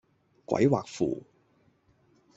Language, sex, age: Cantonese, male, 30-39